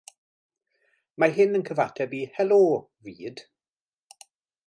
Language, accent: Welsh, Y Deyrnas Unedig Cymraeg